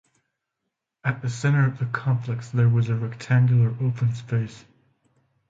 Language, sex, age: English, male, 40-49